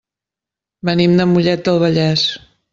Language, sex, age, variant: Catalan, female, 50-59, Central